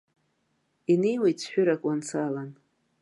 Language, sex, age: Abkhazian, female, 50-59